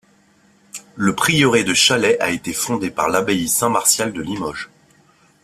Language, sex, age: French, male, 30-39